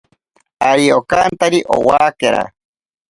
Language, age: Ashéninka Perené, 40-49